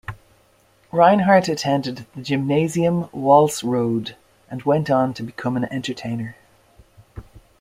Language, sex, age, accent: English, female, 50-59, Irish English